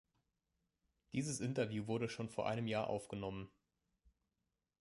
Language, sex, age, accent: German, male, 19-29, Deutschland Deutsch